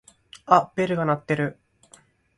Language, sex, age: Japanese, male, 19-29